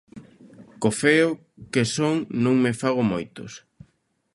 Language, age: Galician, 19-29